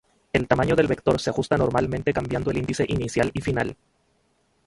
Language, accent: Spanish, Chileno: Chile, Cuyo